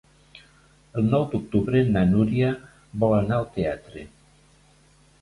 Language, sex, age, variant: Catalan, male, 60-69, Nord-Occidental